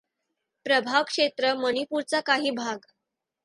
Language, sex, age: Marathi, female, under 19